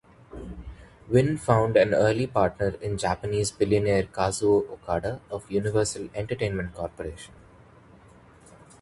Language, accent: English, India and South Asia (India, Pakistan, Sri Lanka)